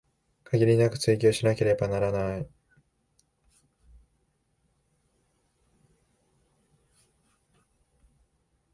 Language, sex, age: Japanese, male, 19-29